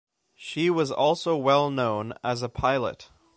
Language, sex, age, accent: English, male, 19-29, Canadian English